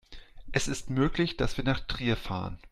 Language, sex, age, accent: German, male, 40-49, Deutschland Deutsch